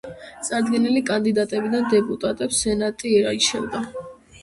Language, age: Georgian, under 19